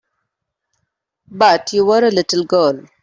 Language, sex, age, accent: English, female, 30-39, India and South Asia (India, Pakistan, Sri Lanka)